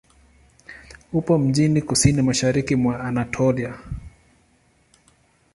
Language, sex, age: Swahili, male, 30-39